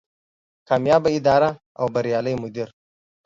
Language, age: Pashto, 19-29